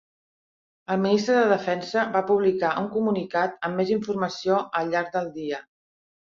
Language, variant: Catalan, Central